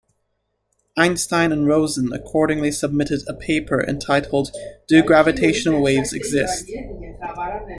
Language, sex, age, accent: English, male, 19-29, United States English